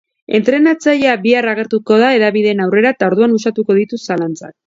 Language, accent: Basque, Mendebalekoa (Araba, Bizkaia, Gipuzkoako mendebaleko herri batzuk)